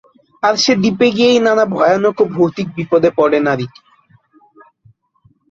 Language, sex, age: Bengali, male, 19-29